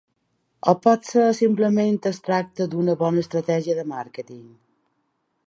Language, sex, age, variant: Catalan, female, 40-49, Balear